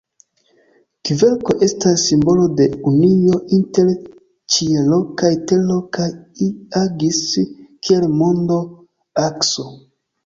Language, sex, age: Esperanto, male, 19-29